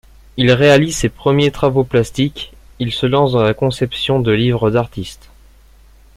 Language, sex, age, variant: French, male, under 19, Français de métropole